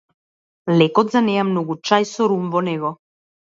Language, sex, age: Macedonian, female, 30-39